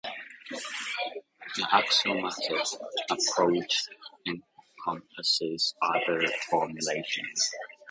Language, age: English, 19-29